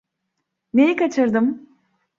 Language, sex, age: Turkish, female, 30-39